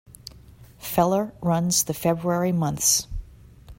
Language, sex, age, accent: English, female, 50-59, United States English